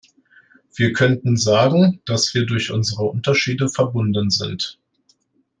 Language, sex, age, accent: German, male, 19-29, Deutschland Deutsch